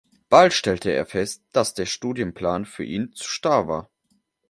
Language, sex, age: German, male, 19-29